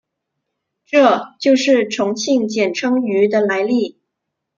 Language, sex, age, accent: Chinese, female, 19-29, 出生地：广东省